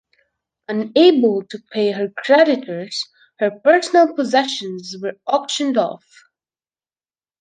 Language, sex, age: English, female, under 19